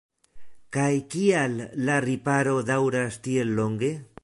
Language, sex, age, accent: Esperanto, male, 40-49, Internacia